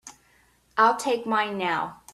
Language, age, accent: English, 40-49, United States English